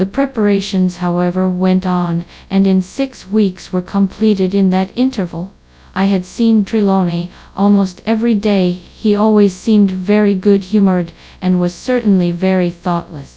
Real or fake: fake